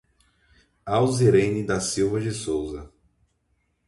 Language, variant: Portuguese, Portuguese (Brasil)